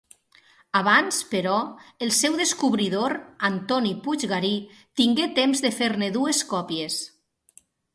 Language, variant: Catalan, Nord-Occidental